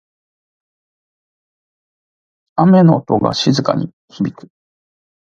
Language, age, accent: Japanese, 50-59, 標準語